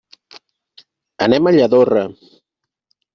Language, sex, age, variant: Catalan, male, 50-59, Central